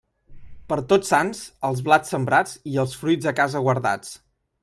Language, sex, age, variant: Catalan, male, 19-29, Central